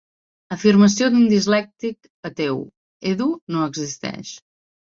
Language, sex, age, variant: Catalan, female, 30-39, Central